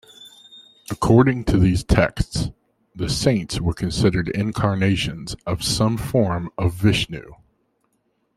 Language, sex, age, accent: English, male, 30-39, United States English